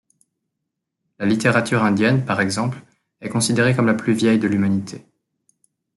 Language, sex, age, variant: French, male, 19-29, Français de métropole